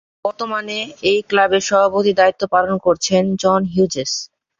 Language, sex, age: Bengali, male, under 19